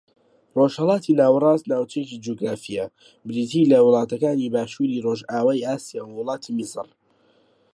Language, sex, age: Central Kurdish, male, under 19